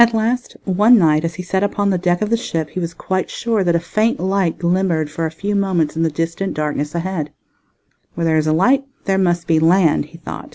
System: none